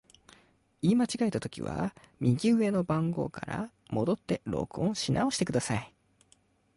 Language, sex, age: Japanese, male, 19-29